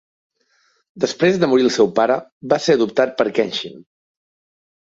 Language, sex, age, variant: Catalan, male, 30-39, Central